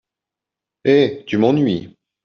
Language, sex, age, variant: French, male, 30-39, Français de métropole